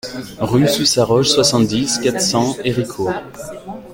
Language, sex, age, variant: French, male, 19-29, Français de métropole